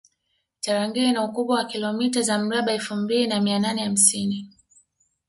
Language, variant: Swahili, Kiswahili cha Bara ya Tanzania